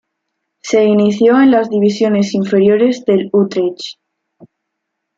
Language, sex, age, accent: Spanish, female, under 19, España: Sur peninsular (Andalucia, Extremadura, Murcia)